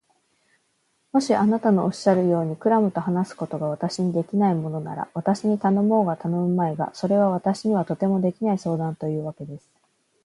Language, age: Japanese, 30-39